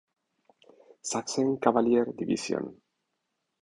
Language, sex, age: Italian, male, 50-59